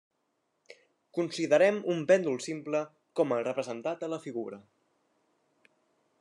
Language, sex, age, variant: Catalan, male, under 19, Central